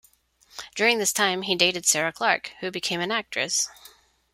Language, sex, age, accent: English, female, 40-49, United States English